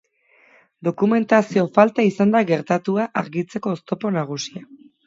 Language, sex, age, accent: Basque, female, 30-39, Erdialdekoa edo Nafarra (Gipuzkoa, Nafarroa)